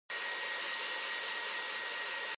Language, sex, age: Min Nan Chinese, female, 19-29